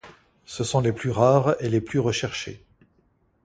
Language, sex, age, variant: French, male, 60-69, Français de métropole